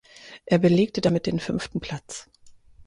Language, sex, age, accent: German, female, 30-39, Deutschland Deutsch